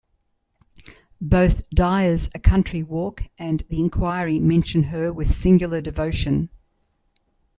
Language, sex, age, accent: English, female, 60-69, Australian English